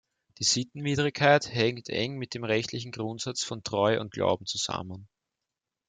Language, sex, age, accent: German, male, 19-29, Österreichisches Deutsch